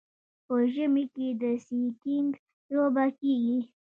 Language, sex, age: Pashto, female, under 19